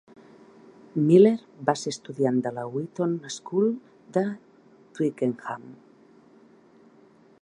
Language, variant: Catalan, Central